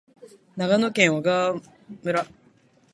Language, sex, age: Japanese, female, 19-29